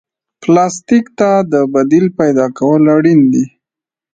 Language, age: Pashto, 19-29